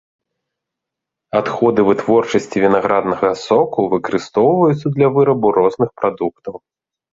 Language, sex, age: Belarusian, male, 30-39